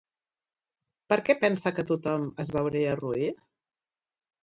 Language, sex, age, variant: Catalan, female, 50-59, Central